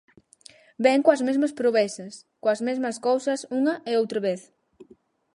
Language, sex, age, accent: Galician, female, under 19, Central (gheada)